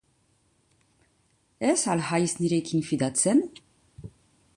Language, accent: Basque, Nafar-lapurtarra edo Zuberotarra (Lapurdi, Nafarroa Beherea, Zuberoa)